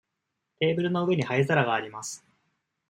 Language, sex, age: Japanese, male, 19-29